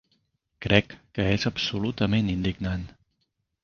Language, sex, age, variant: Catalan, male, 40-49, Central